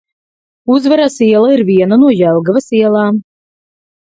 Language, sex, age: Latvian, female, 30-39